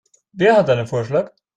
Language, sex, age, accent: German, male, 19-29, Österreichisches Deutsch